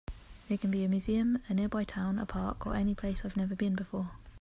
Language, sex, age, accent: English, female, 30-39, England English